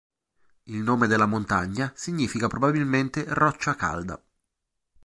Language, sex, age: Italian, male, 30-39